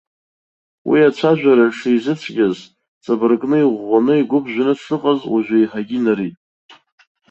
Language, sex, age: Abkhazian, male, 19-29